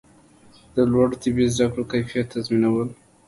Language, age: Pashto, 19-29